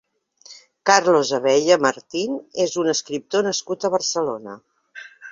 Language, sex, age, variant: Catalan, female, 50-59, Central